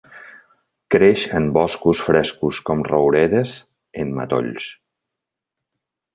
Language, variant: Catalan, Central